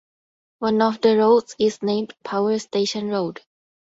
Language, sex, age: English, female, under 19